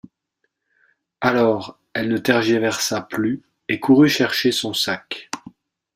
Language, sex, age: French, male, 40-49